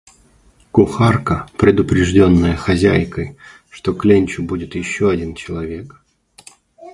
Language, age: Russian, 30-39